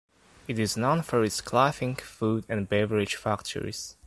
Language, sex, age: English, male, 19-29